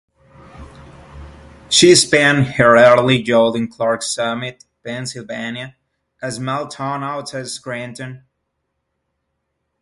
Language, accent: English, United States English